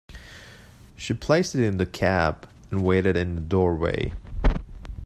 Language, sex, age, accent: English, male, 30-39, United States English